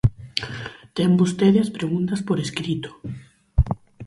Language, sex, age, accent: Galician, female, under 19, Normativo (estándar)